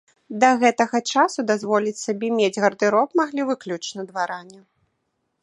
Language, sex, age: Belarusian, female, 19-29